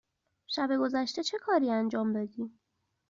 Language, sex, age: Persian, female, 30-39